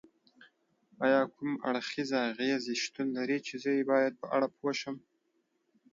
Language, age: Pashto, 19-29